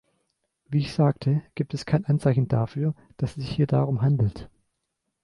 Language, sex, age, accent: German, male, 19-29, Deutschland Deutsch